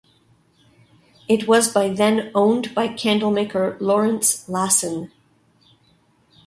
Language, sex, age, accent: English, female, 50-59, Canadian English